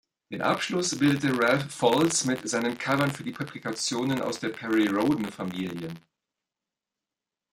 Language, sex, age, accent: German, male, 40-49, Deutschland Deutsch